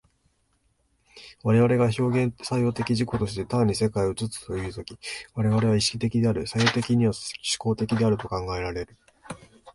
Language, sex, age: Japanese, male, 19-29